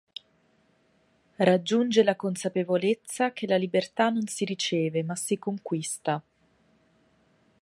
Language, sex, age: Italian, female, 19-29